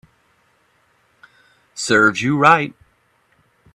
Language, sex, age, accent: English, male, 40-49, United States English